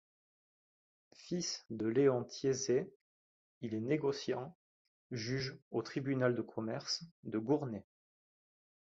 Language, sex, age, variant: French, male, 30-39, Français de métropole